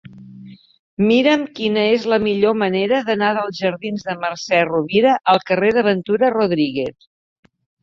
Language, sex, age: Catalan, female, 60-69